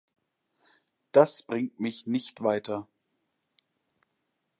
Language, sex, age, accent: German, male, 30-39, Deutschland Deutsch